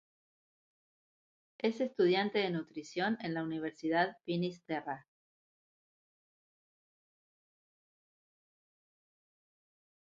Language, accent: Spanish, Rioplatense: Argentina, Uruguay, este de Bolivia, Paraguay